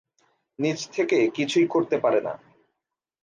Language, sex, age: Bengali, male, 19-29